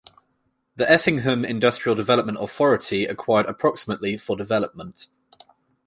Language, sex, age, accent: English, male, 19-29, England English